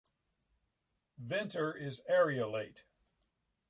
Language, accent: English, United States English